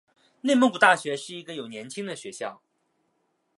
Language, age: Chinese, 19-29